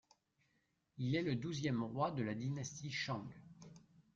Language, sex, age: French, male, 40-49